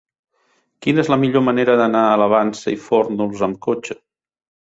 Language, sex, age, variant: Catalan, male, 50-59, Central